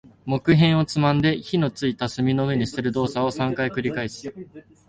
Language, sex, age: Japanese, male, 19-29